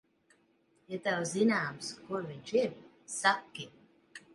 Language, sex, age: Latvian, female, 30-39